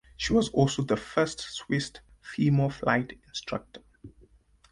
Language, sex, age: English, male, 19-29